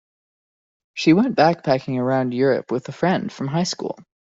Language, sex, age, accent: English, male, 19-29, Canadian English